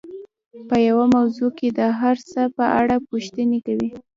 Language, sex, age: Pashto, female, under 19